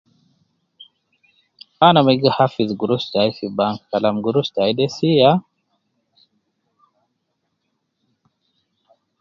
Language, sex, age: Nubi, male, 50-59